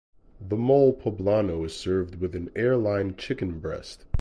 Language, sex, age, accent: English, male, 40-49, United States English